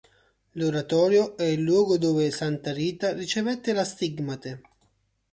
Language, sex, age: Italian, male, 19-29